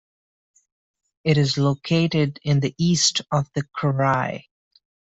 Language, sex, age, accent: English, male, 19-29, India and South Asia (India, Pakistan, Sri Lanka)